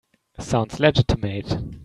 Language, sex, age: English, male, 19-29